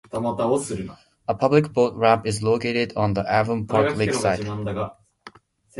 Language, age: English, under 19